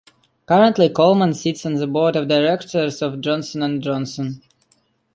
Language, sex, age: English, male, under 19